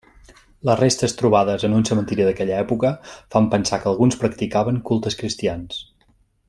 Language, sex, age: Catalan, male, 40-49